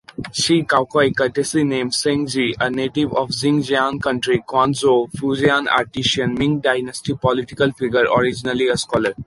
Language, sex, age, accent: English, male, 19-29, India and South Asia (India, Pakistan, Sri Lanka)